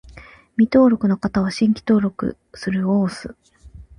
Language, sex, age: Japanese, female, 19-29